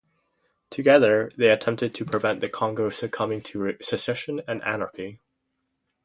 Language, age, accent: English, 19-29, United States English